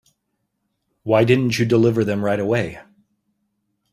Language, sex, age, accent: English, male, 30-39, United States English